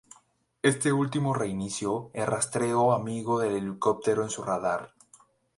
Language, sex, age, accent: Spanish, male, 19-29, México